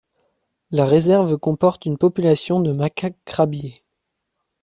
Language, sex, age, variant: French, male, under 19, Français de métropole